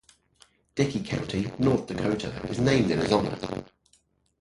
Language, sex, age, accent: English, male, 30-39, England English